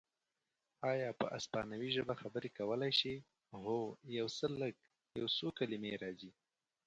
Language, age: Pashto, 19-29